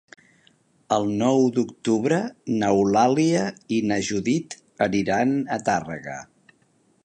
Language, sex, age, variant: Catalan, male, 50-59, Central